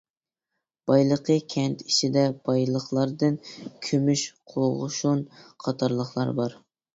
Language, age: Uyghur, 19-29